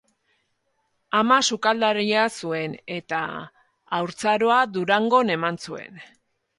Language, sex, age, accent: Basque, female, 50-59, Erdialdekoa edo Nafarra (Gipuzkoa, Nafarroa)